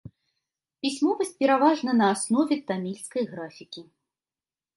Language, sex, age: Belarusian, female, 30-39